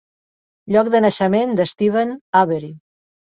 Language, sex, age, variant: Catalan, female, 60-69, Central